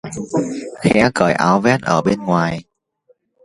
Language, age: Vietnamese, 19-29